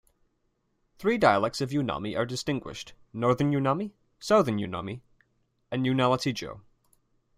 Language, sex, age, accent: English, male, 19-29, England English